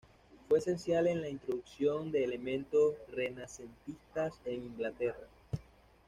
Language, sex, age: Spanish, male, 19-29